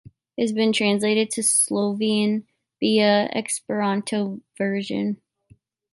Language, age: English, 19-29